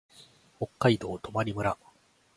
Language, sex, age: Japanese, male, 40-49